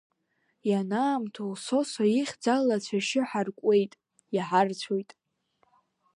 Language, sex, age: Abkhazian, female, under 19